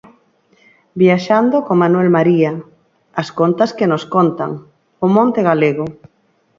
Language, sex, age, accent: Galician, female, 50-59, Normativo (estándar)